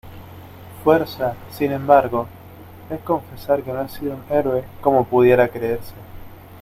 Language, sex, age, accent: Spanish, male, 19-29, Rioplatense: Argentina, Uruguay, este de Bolivia, Paraguay